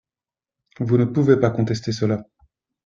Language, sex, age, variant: French, male, 30-39, Français de métropole